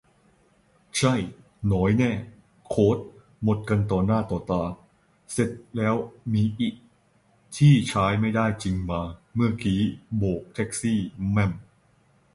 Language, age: Thai, 19-29